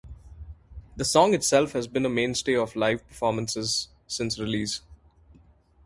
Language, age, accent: English, 30-39, India and South Asia (India, Pakistan, Sri Lanka)